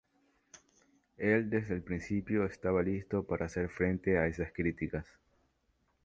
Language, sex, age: Spanish, male, under 19